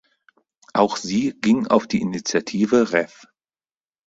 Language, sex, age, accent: German, male, 30-39, Deutschland Deutsch